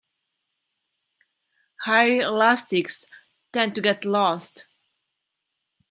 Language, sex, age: English, female, 30-39